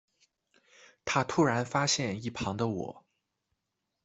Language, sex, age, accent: Chinese, male, 19-29, 出生地：辽宁省